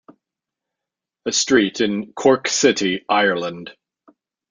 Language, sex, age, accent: English, male, 50-59, United States English